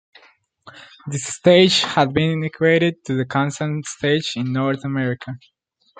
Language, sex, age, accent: English, male, under 19, United States English